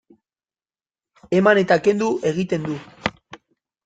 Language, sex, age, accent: Basque, male, 19-29, Mendebalekoa (Araba, Bizkaia, Gipuzkoako mendebaleko herri batzuk)